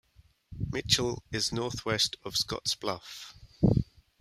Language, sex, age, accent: English, male, 30-39, England English